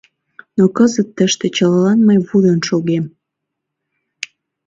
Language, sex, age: Mari, female, under 19